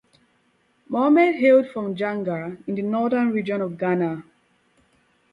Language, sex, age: English, female, 19-29